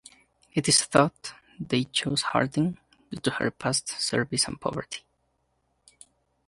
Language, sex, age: English, male, under 19